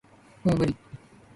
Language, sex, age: Japanese, female, 19-29